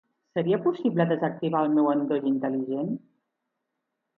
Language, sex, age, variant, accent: Catalan, female, 50-59, Central, central